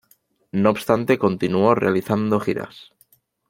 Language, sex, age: Spanish, male, 19-29